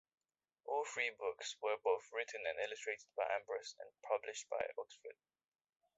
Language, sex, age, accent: English, male, 19-29, England English